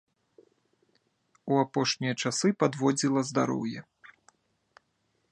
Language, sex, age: Belarusian, male, 40-49